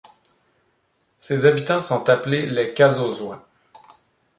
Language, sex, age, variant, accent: French, male, 30-39, Français d'Amérique du Nord, Français du Canada